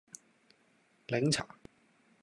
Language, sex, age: Cantonese, male, 19-29